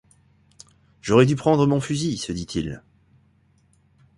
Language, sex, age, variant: French, male, 40-49, Français de métropole